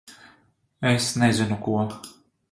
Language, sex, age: Latvian, male, 30-39